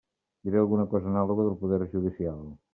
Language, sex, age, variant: Catalan, male, 50-59, Central